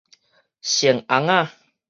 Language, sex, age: Min Nan Chinese, male, 19-29